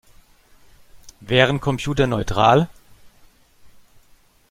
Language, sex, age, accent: German, male, 40-49, Deutschland Deutsch